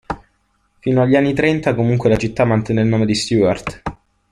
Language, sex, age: Italian, male, under 19